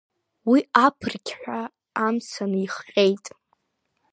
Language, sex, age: Abkhazian, female, under 19